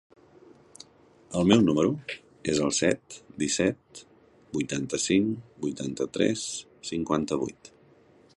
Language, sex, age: Catalan, male, 50-59